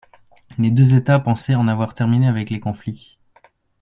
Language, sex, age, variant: French, male, under 19, Français de métropole